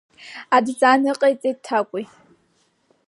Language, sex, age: Abkhazian, female, 19-29